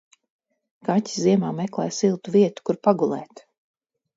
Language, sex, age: Latvian, female, 40-49